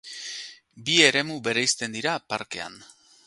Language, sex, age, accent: Basque, male, 40-49, Erdialdekoa edo Nafarra (Gipuzkoa, Nafarroa)